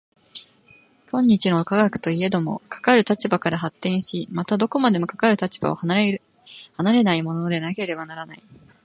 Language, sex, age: Japanese, female, 19-29